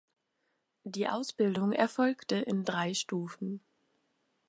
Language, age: German, 19-29